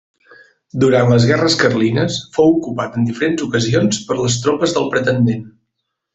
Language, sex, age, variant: Catalan, male, 30-39, Septentrional